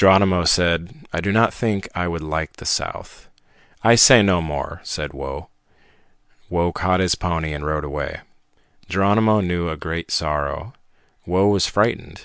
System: none